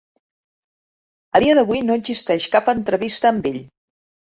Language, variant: Catalan, Central